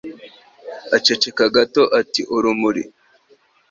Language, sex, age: Kinyarwanda, male, 19-29